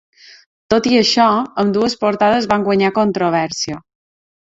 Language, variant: Catalan, Balear